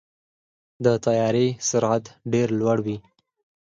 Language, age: Pashto, under 19